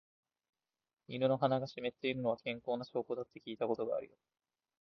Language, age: Japanese, 19-29